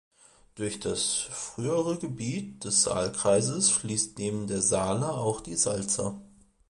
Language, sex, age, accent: German, male, 19-29, Deutschland Deutsch